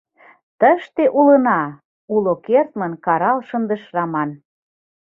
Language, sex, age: Mari, female, 40-49